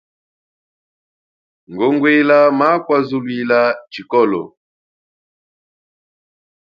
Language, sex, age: Chokwe, male, 40-49